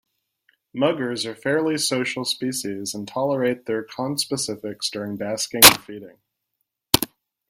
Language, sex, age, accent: English, male, 30-39, United States English